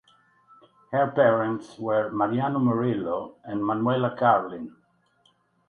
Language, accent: English, United States English